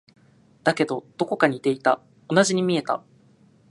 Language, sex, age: Japanese, male, 19-29